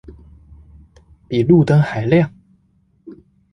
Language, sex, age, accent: Chinese, male, 19-29, 出生地：臺北市